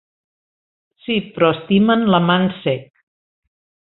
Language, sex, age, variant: Catalan, female, 60-69, Central